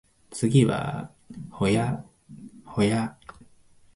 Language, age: Japanese, 19-29